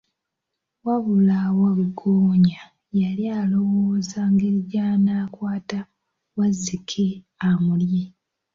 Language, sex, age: Ganda, female, 19-29